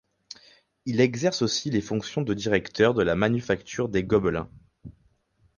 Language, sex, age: French, male, 19-29